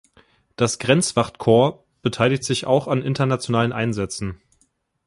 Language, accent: German, Deutschland Deutsch